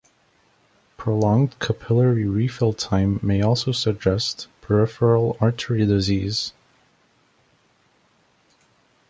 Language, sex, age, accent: English, male, 19-29, United States English